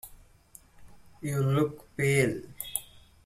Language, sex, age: English, male, 19-29